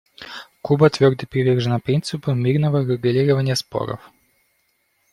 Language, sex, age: Russian, male, 19-29